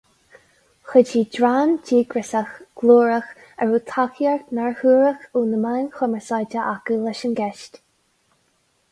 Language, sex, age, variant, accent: Irish, female, 19-29, Gaeilge Uladh, Cainteoir líofa, ní ó dhúchas